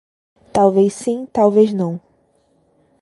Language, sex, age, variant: Portuguese, female, 30-39, Portuguese (Brasil)